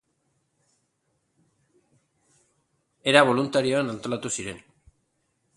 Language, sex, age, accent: Basque, male, 50-59, Erdialdekoa edo Nafarra (Gipuzkoa, Nafarroa)